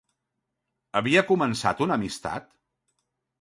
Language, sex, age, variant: Catalan, male, 50-59, Central